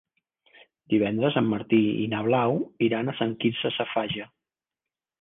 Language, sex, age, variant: Catalan, male, 50-59, Central